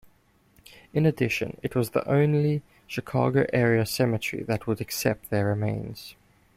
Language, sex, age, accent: English, male, 19-29, Southern African (South Africa, Zimbabwe, Namibia)